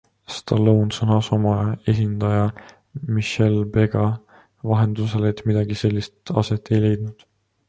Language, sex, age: Estonian, male, 19-29